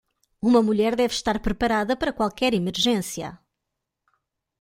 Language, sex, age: Portuguese, female, 30-39